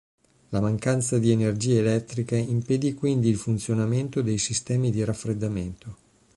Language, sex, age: Italian, male, 50-59